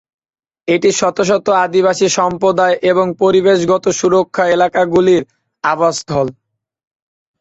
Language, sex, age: Bengali, male, 19-29